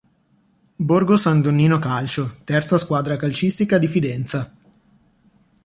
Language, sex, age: Italian, male, 30-39